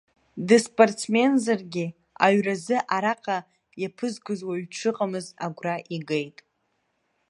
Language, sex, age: Abkhazian, female, under 19